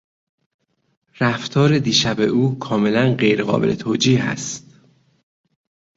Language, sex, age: Persian, male, 30-39